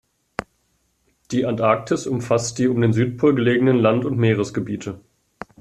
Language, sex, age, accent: German, male, 19-29, Deutschland Deutsch